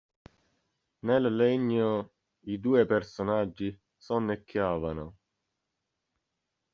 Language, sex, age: Italian, male, 30-39